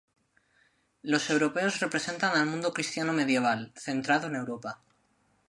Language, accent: Spanish, España: Centro-Sur peninsular (Madrid, Toledo, Castilla-La Mancha)